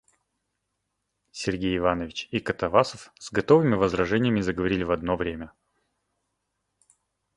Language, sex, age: Russian, male, 30-39